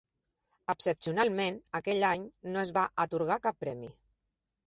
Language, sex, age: Catalan, female, 40-49